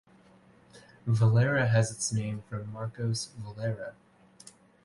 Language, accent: English, United States English